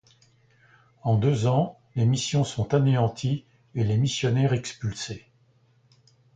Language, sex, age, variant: French, male, 70-79, Français de métropole